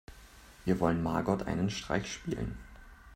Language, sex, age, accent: German, male, 19-29, Deutschland Deutsch